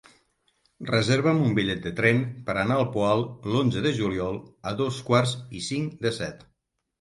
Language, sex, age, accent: Catalan, male, 50-59, occidental